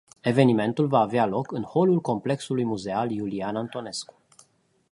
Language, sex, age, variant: Romanian, male, 40-49, Romanian-Romania